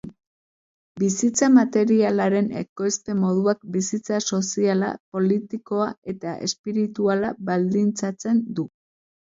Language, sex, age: Basque, female, 30-39